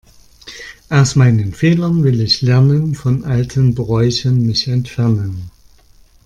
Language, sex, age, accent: German, male, 50-59, Deutschland Deutsch